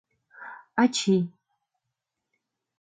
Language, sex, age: Mari, female, 30-39